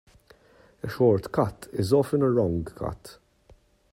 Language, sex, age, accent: English, male, 30-39, England English